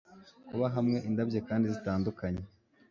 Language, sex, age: Kinyarwanda, male, 19-29